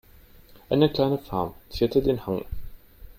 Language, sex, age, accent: German, male, under 19, Deutschland Deutsch